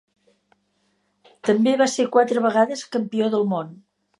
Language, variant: Catalan, Central